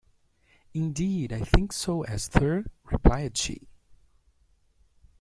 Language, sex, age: English, male, 30-39